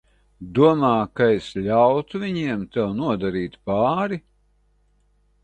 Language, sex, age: Latvian, male, 60-69